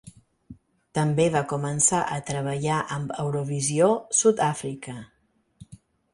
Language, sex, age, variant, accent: Catalan, female, 40-49, Balear, mallorquí